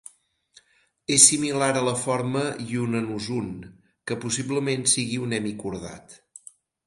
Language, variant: Catalan, Central